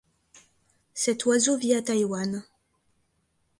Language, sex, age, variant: French, female, 19-29, Français de métropole